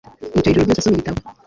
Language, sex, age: Kinyarwanda, female, 19-29